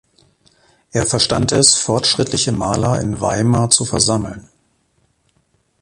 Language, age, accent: German, 40-49, Deutschland Deutsch